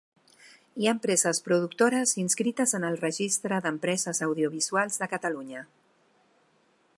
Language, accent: Catalan, aprenent (recent, des del castellà)